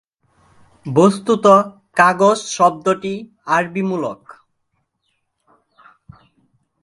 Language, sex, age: Bengali, male, 19-29